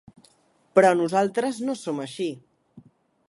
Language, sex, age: Catalan, male, 19-29